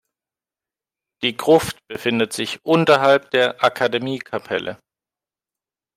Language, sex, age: German, male, 30-39